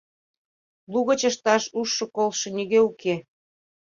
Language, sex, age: Mari, female, 30-39